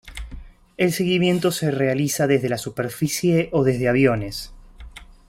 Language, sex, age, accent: Spanish, male, 19-29, Rioplatense: Argentina, Uruguay, este de Bolivia, Paraguay